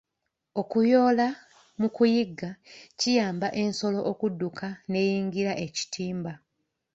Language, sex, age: Ganda, female, 19-29